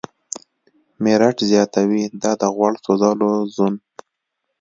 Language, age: Pashto, 19-29